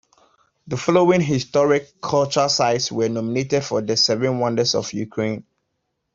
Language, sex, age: English, male, 30-39